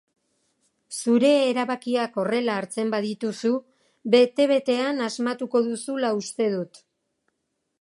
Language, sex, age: Basque, female, 60-69